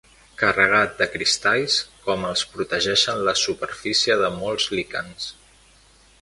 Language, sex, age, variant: Catalan, male, 19-29, Central